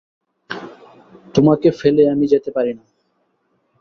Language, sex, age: Bengali, male, 19-29